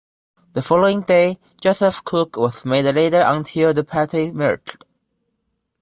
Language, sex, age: English, male, 19-29